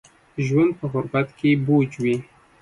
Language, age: Pashto, 30-39